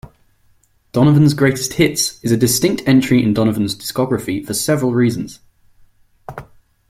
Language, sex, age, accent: English, male, 19-29, England English